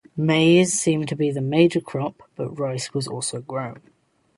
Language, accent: English, England English